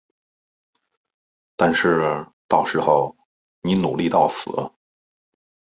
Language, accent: Chinese, 出生地：北京市